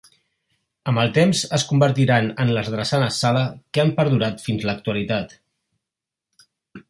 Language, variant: Catalan, Central